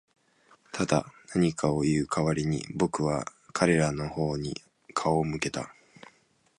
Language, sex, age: Japanese, male, 19-29